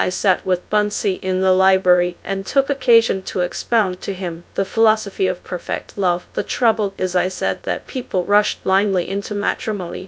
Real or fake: fake